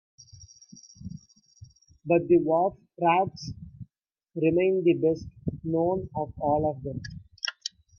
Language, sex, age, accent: English, male, 19-29, India and South Asia (India, Pakistan, Sri Lanka)